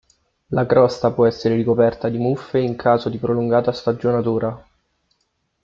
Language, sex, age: Italian, male, 19-29